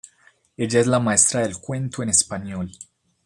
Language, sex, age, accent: Spanish, male, 19-29, Caribe: Cuba, Venezuela, Puerto Rico, República Dominicana, Panamá, Colombia caribeña, México caribeño, Costa del golfo de México